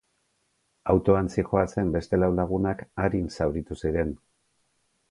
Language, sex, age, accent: Basque, male, 40-49, Mendebalekoa (Araba, Bizkaia, Gipuzkoako mendebaleko herri batzuk)